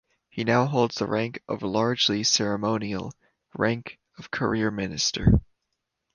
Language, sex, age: English, male, 19-29